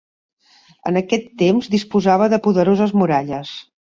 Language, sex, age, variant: Catalan, female, 60-69, Central